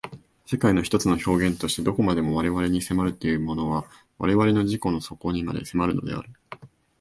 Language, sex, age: Japanese, male, 19-29